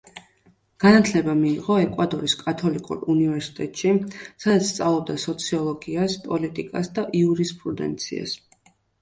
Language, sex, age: Georgian, female, 19-29